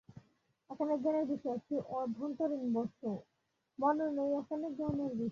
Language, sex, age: Bengali, female, 19-29